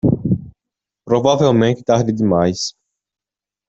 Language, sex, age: Portuguese, male, under 19